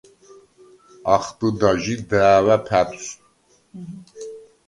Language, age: Svan, 40-49